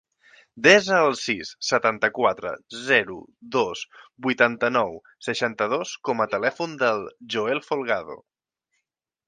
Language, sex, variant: Catalan, male, Central